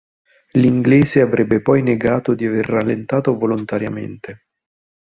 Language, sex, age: Italian, male, 40-49